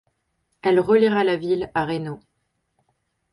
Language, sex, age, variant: French, female, 19-29, Français de métropole